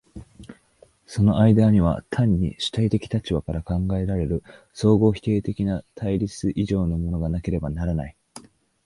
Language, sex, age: Japanese, male, 19-29